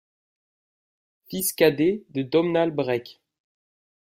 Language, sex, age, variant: French, male, 19-29, Français de métropole